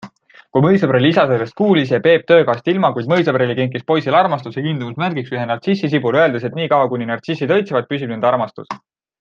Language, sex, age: Estonian, male, 19-29